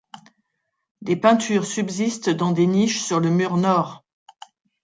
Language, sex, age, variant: French, female, 40-49, Français de métropole